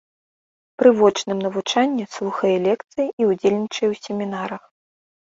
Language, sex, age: Belarusian, female, 19-29